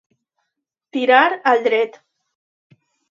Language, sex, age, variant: Catalan, female, under 19, Alacantí